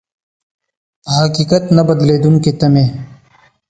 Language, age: Pashto, 19-29